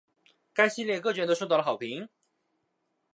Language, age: Chinese, 19-29